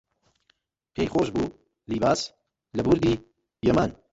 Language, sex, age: Central Kurdish, male, 30-39